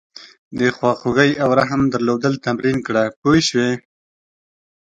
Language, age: Pashto, 30-39